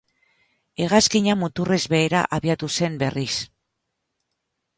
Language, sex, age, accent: Basque, female, 50-59, Mendebalekoa (Araba, Bizkaia, Gipuzkoako mendebaleko herri batzuk)